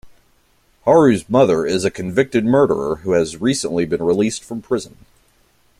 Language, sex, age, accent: English, male, 30-39, United States English